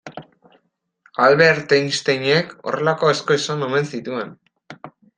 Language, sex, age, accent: Basque, male, under 19, Erdialdekoa edo Nafarra (Gipuzkoa, Nafarroa)